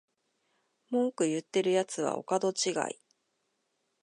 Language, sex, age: Japanese, female, 40-49